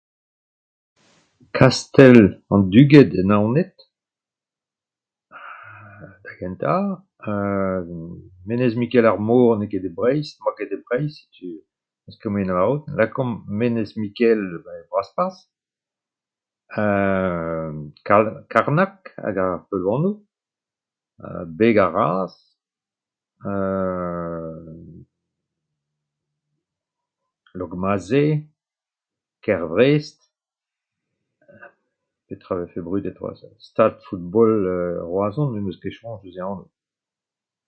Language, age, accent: Breton, 70-79, Leoneg